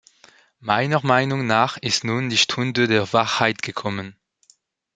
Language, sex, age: German, male, 19-29